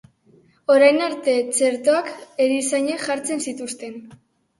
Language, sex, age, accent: Basque, female, 40-49, Mendebalekoa (Araba, Bizkaia, Gipuzkoako mendebaleko herri batzuk)